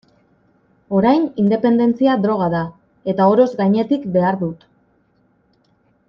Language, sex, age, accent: Basque, female, 30-39, Mendebalekoa (Araba, Bizkaia, Gipuzkoako mendebaleko herri batzuk)